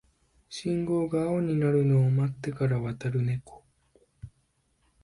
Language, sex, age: Japanese, male, 19-29